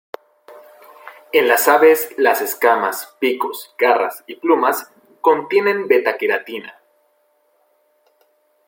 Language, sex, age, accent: Spanish, male, 19-29, México